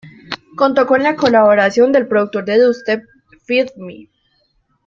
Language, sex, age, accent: Spanish, female, under 19, América central